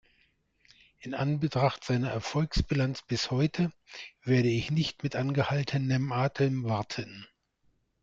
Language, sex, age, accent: German, male, 60-69, Deutschland Deutsch